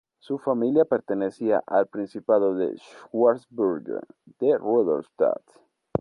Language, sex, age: Spanish, male, 19-29